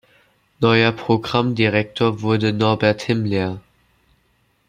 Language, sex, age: German, male, under 19